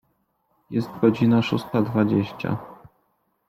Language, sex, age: Polish, male, 19-29